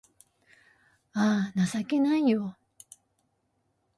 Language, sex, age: Japanese, female, 50-59